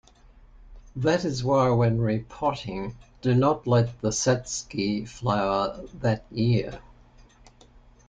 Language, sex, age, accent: English, male, 80-89, Australian English